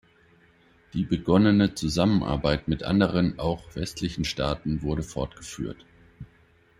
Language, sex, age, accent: German, male, 40-49, Deutschland Deutsch